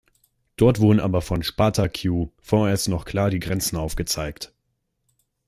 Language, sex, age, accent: German, male, under 19, Deutschland Deutsch